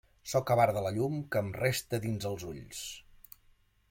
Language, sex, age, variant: Catalan, male, 40-49, Central